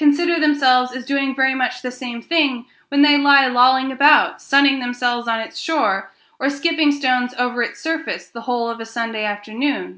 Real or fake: real